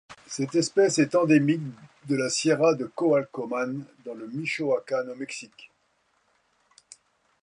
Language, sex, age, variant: French, male, 60-69, Français de métropole